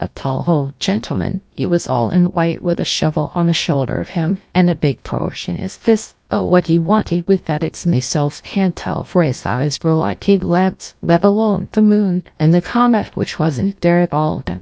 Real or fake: fake